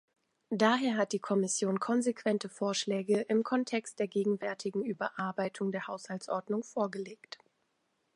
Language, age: German, 19-29